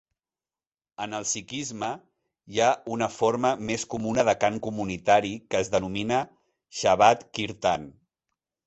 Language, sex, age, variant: Catalan, male, 40-49, Central